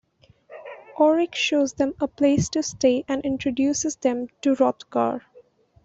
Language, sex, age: English, female, 19-29